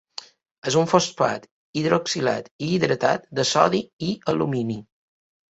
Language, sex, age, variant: Catalan, male, 50-59, Balear